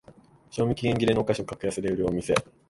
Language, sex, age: Japanese, male, 19-29